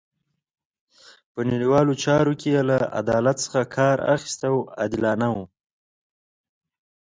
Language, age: Pashto, 19-29